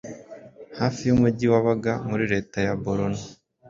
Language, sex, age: Kinyarwanda, male, 19-29